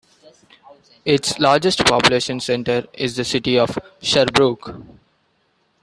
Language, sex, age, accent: English, male, under 19, India and South Asia (India, Pakistan, Sri Lanka)